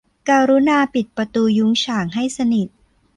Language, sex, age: Thai, female, 30-39